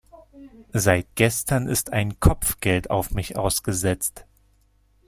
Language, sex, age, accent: German, male, 30-39, Deutschland Deutsch